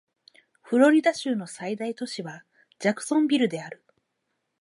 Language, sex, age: Japanese, female, 30-39